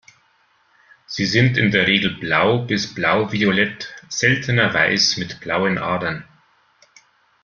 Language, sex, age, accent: German, male, 40-49, Deutschland Deutsch